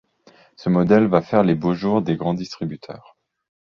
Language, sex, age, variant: French, male, 30-39, Français de métropole